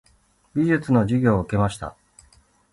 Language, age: Japanese, 40-49